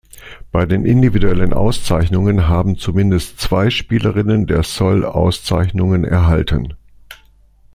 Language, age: German, 60-69